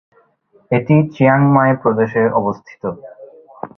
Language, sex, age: Bengali, male, 19-29